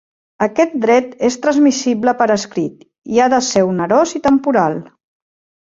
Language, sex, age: Catalan, female, 40-49